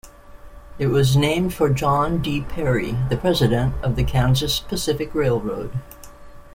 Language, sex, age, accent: English, female, 60-69, United States English